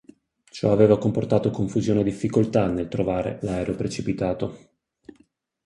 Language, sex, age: Italian, male, 40-49